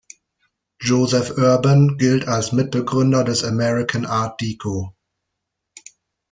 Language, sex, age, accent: German, male, 40-49, Deutschland Deutsch